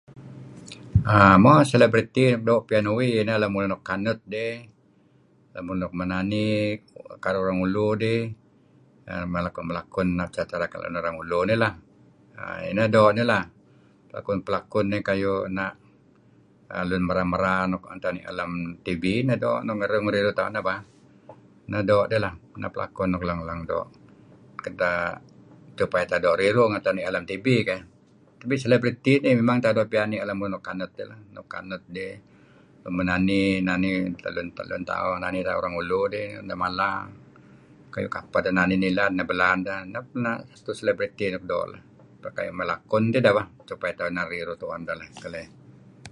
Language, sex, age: Kelabit, male, 70-79